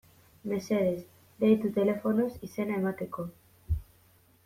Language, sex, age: Basque, female, 19-29